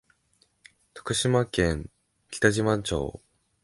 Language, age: Japanese, 19-29